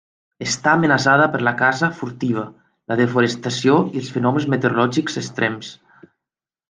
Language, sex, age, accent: Catalan, male, 19-29, valencià